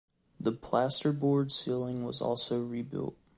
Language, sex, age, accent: English, male, 19-29, United States English